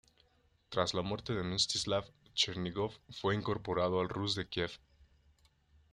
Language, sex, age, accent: Spanish, male, 19-29, México